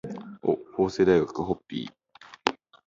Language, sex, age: Japanese, male, under 19